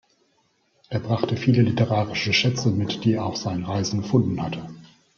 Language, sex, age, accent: German, male, 30-39, Deutschland Deutsch